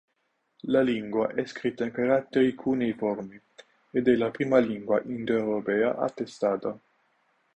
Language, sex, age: Italian, male, 19-29